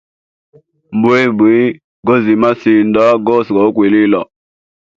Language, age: Hemba, 30-39